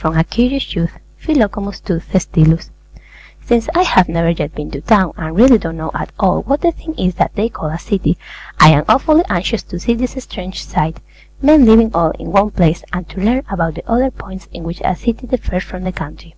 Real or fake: real